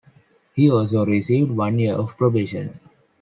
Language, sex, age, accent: English, male, 19-29, India and South Asia (India, Pakistan, Sri Lanka)